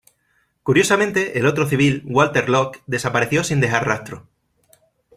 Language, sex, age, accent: Spanish, male, 30-39, España: Sur peninsular (Andalucia, Extremadura, Murcia)